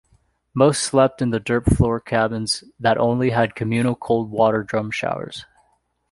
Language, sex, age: English, male, 19-29